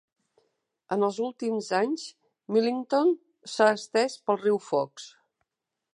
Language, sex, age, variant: Catalan, female, 50-59, Central